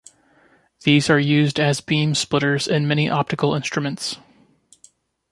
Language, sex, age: English, male, 30-39